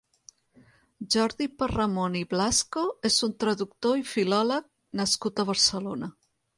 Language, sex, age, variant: Catalan, female, 40-49, Central